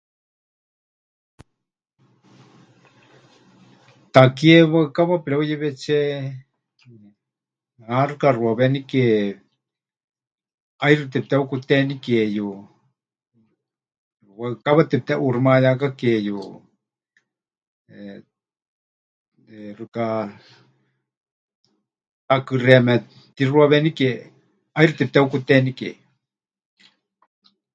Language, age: Huichol, 50-59